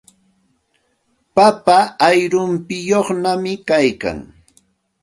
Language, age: Santa Ana de Tusi Pasco Quechua, 40-49